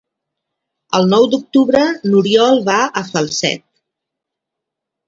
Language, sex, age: Catalan, female, 60-69